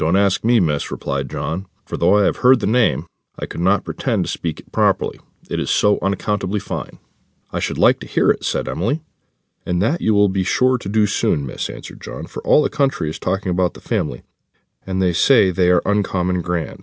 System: none